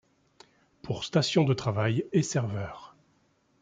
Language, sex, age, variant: French, male, 50-59, Français de métropole